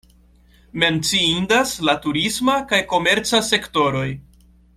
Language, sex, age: Esperanto, male, 19-29